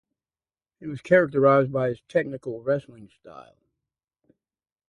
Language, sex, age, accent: English, male, 60-69, United States English